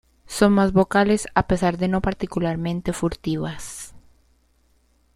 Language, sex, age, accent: Spanish, female, 19-29, Andino-Pacífico: Colombia, Perú, Ecuador, oeste de Bolivia y Venezuela andina